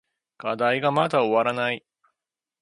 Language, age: Japanese, 30-39